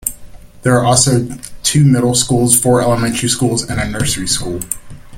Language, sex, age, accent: English, male, 30-39, United States English